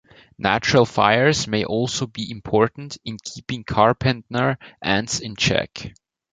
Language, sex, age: English, male, 19-29